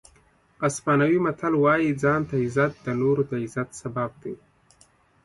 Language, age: Pashto, 30-39